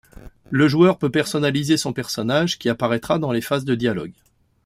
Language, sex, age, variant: French, male, 50-59, Français de métropole